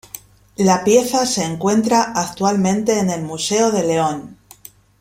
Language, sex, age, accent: Spanish, female, 50-59, España: Centro-Sur peninsular (Madrid, Toledo, Castilla-La Mancha)